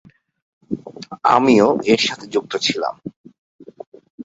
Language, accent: Bengali, শুদ্ধ; চলিত